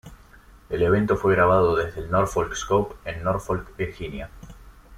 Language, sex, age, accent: Spanish, male, 19-29, Rioplatense: Argentina, Uruguay, este de Bolivia, Paraguay